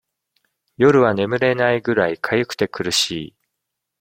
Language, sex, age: Japanese, male, 50-59